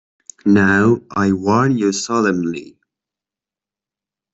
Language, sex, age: English, male, 30-39